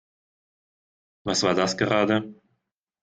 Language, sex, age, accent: German, male, 30-39, Deutschland Deutsch